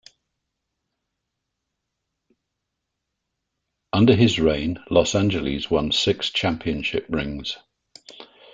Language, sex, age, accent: English, male, 60-69, England English